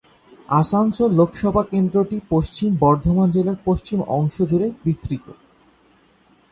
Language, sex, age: Bengali, male, 19-29